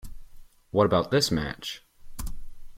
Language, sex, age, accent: English, male, 19-29, United States English